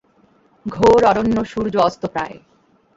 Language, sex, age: Bengali, female, 19-29